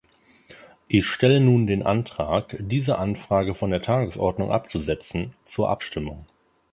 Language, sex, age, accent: German, male, 30-39, Deutschland Deutsch